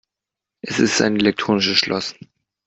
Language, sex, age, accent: German, male, under 19, Deutschland Deutsch